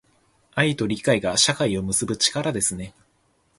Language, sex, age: Japanese, male, under 19